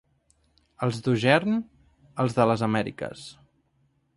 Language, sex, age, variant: Catalan, male, 19-29, Central